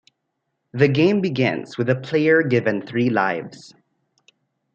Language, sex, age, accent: English, male, 19-29, Filipino